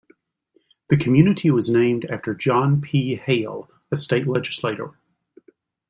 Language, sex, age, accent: English, male, 60-69, United States English